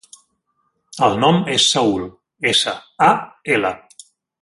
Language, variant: Catalan, Central